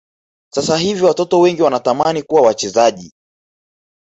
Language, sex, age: Swahili, male, 19-29